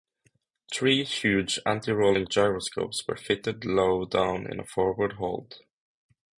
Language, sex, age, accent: English, male, 19-29, United States English; England English